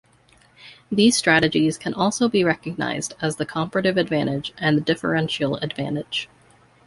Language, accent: English, United States English